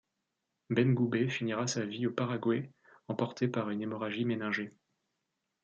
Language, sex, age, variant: French, male, 30-39, Français de métropole